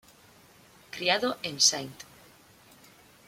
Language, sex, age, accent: Spanish, female, 19-29, España: Norte peninsular (Asturias, Castilla y León, Cantabria, País Vasco, Navarra, Aragón, La Rioja, Guadalajara, Cuenca)